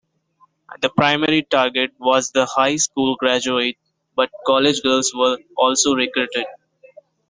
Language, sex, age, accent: English, male, under 19, India and South Asia (India, Pakistan, Sri Lanka)